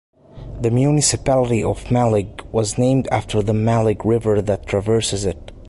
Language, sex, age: English, male, 19-29